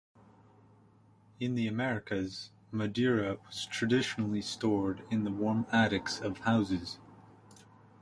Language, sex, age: English, male, under 19